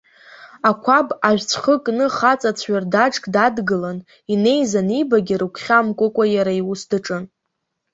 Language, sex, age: Abkhazian, female, under 19